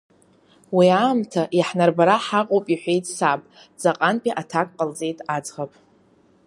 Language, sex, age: Abkhazian, female, under 19